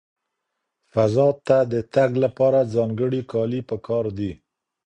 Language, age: Pashto, 50-59